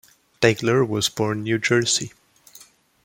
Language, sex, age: English, male, 19-29